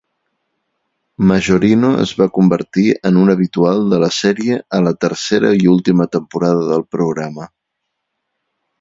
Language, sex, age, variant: Catalan, male, 40-49, Central